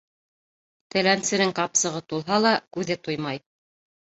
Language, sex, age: Bashkir, female, 40-49